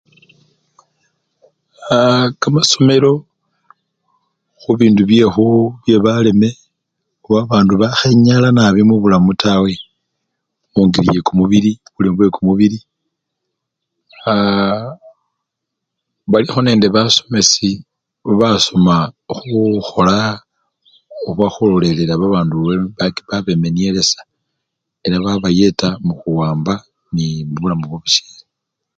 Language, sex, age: Luyia, male, 60-69